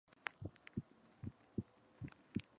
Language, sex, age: English, female, 19-29